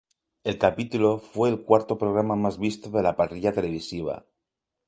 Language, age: Spanish, 40-49